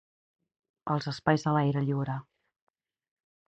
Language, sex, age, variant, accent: Catalan, female, 40-49, Central, Camp de Tarragona